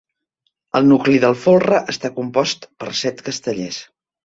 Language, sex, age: Catalan, female, 50-59